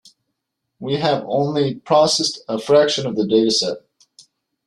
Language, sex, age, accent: English, male, 40-49, United States English